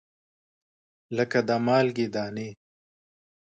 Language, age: Pashto, 19-29